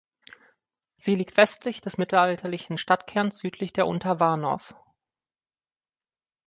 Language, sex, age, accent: German, female, 19-29, Deutschland Deutsch